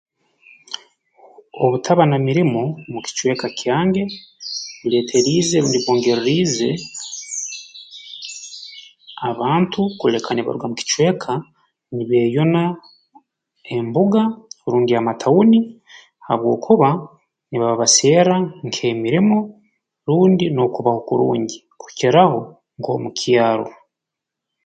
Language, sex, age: Tooro, male, 19-29